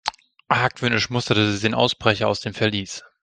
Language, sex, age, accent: German, male, 30-39, Deutschland Deutsch